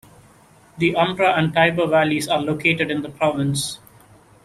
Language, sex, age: English, male, 19-29